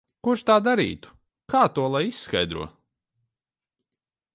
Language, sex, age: Latvian, male, 30-39